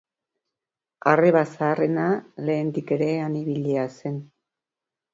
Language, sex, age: Basque, female, 60-69